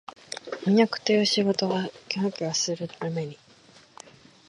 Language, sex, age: Japanese, female, 19-29